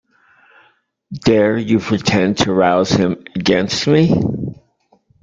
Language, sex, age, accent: English, male, 60-69, United States English